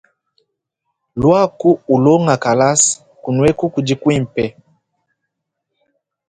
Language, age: Luba-Lulua, 19-29